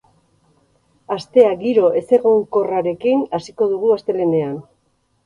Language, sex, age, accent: Basque, male, 40-49, Erdialdekoa edo Nafarra (Gipuzkoa, Nafarroa)